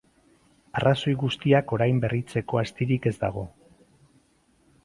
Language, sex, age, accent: Basque, male, 50-59, Mendebalekoa (Araba, Bizkaia, Gipuzkoako mendebaleko herri batzuk)